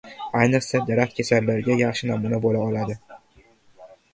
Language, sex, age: Uzbek, male, 19-29